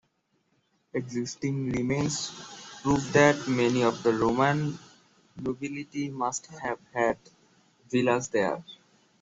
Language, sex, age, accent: English, male, 19-29, India and South Asia (India, Pakistan, Sri Lanka)